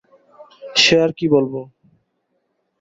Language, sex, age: Bengali, male, 19-29